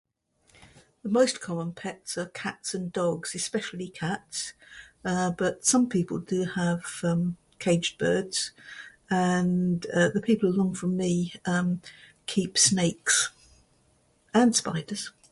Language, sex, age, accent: English, female, 70-79, England English